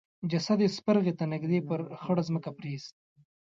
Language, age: Pashto, 19-29